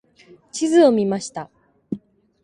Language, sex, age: Japanese, female, 19-29